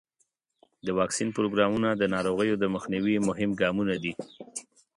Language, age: Pashto, 30-39